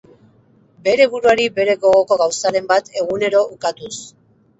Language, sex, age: Basque, female, 50-59